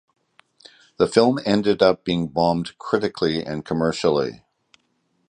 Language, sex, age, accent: English, male, 70-79, Canadian English